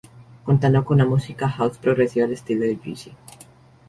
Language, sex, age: Spanish, male, under 19